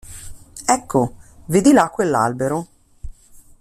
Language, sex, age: Italian, female, 50-59